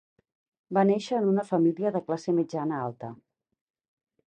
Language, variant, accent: Catalan, Central, central